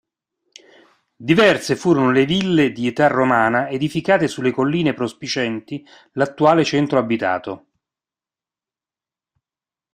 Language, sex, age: Italian, male, 50-59